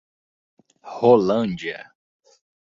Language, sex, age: Portuguese, male, 19-29